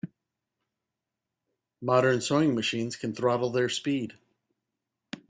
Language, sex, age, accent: English, male, 40-49, United States English